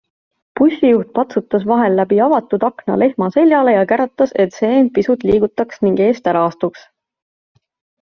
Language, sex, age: Estonian, female, 19-29